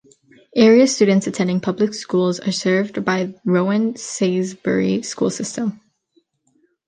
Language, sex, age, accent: English, female, under 19, United States English